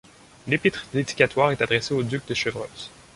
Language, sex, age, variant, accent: French, male, 19-29, Français d'Amérique du Nord, Français du Canada